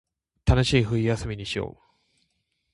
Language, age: Japanese, 19-29